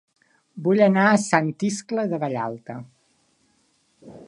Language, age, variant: Catalan, 19-29, Central